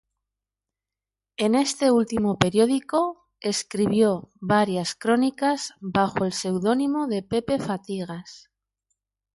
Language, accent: Spanish, España: Norte peninsular (Asturias, Castilla y León, Cantabria, País Vasco, Navarra, Aragón, La Rioja, Guadalajara, Cuenca)